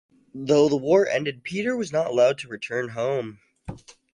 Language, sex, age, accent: English, male, under 19, United States English